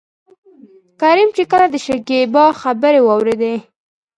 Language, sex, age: Pashto, female, under 19